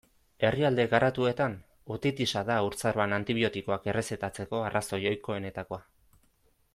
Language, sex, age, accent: Basque, male, 19-29, Erdialdekoa edo Nafarra (Gipuzkoa, Nafarroa)